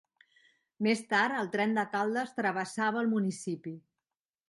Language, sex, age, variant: Catalan, female, 60-69, Central